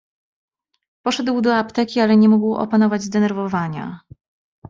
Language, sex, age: Polish, female, 30-39